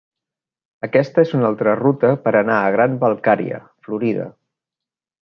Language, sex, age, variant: Catalan, male, 40-49, Central